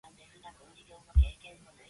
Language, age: English, 19-29